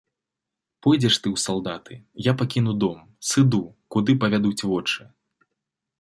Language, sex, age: Belarusian, male, 19-29